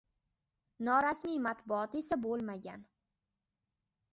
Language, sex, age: Uzbek, female, under 19